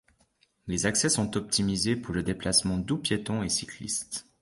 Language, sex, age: French, male, 19-29